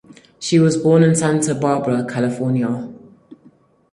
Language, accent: English, England English